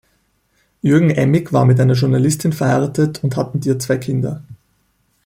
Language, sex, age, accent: German, male, 30-39, Österreichisches Deutsch